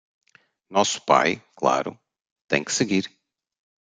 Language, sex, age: Portuguese, male, 40-49